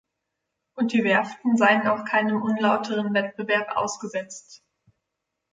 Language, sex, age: German, female, 19-29